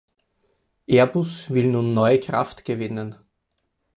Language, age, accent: German, 30-39, Österreichisches Deutsch